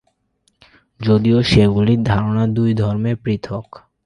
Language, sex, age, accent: Bengali, male, 19-29, Bengali; Bangla